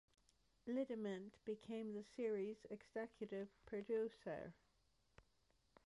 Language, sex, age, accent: English, female, 60-69, Canadian English